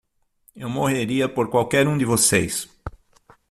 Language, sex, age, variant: Portuguese, male, 40-49, Portuguese (Brasil)